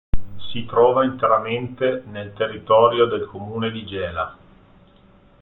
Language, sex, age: Italian, male, 40-49